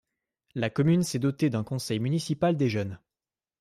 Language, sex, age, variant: French, male, 19-29, Français de métropole